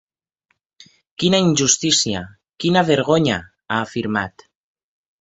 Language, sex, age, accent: Catalan, male, 19-29, valencià